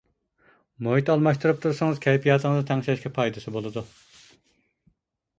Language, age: Uyghur, 40-49